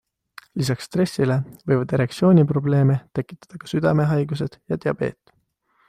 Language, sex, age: Estonian, male, 19-29